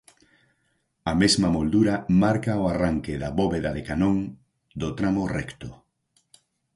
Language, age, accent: Galician, 50-59, Oriental (común en zona oriental)